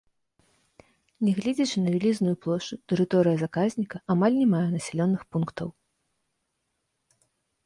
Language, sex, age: Belarusian, female, 30-39